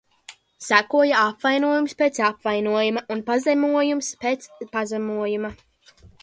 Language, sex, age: Latvian, female, under 19